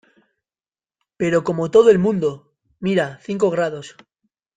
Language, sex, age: Spanish, male, 19-29